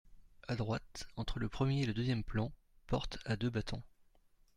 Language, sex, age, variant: French, male, 40-49, Français de métropole